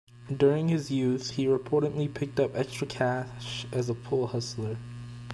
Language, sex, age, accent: English, male, 19-29, United States English